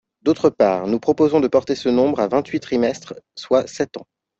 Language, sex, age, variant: French, male, 19-29, Français de métropole